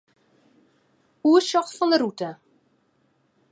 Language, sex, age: Western Frisian, female, 30-39